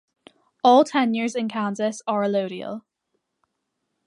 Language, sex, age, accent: English, female, under 19, Irish English